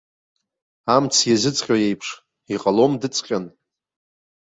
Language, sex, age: Abkhazian, male, 40-49